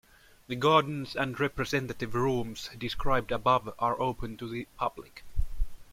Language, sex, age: English, male, 19-29